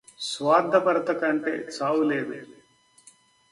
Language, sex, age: Telugu, male, 60-69